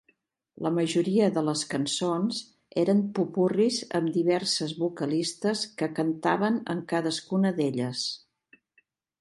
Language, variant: Catalan, Central